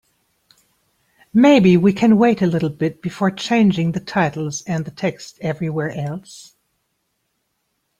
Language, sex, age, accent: English, female, 50-59, United States English